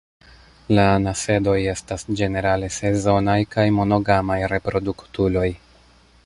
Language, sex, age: Esperanto, male, 30-39